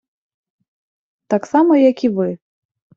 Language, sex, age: Ukrainian, female, 19-29